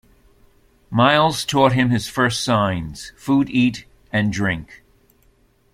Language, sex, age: English, male, 60-69